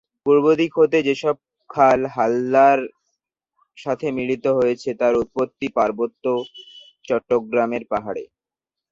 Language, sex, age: Bengali, male, 19-29